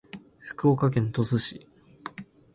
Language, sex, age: Japanese, male, 19-29